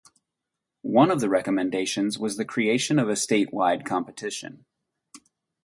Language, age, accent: English, 30-39, United States English